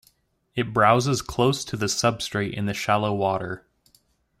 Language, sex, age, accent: English, male, 19-29, United States English